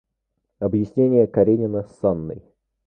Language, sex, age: Russian, male, 19-29